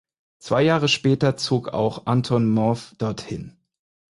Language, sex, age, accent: German, male, 30-39, Deutschland Deutsch